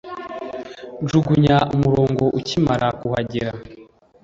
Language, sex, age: Kinyarwanda, male, 19-29